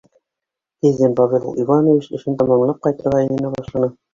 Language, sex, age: Bashkir, female, 60-69